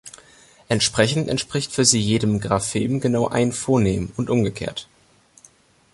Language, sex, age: German, male, under 19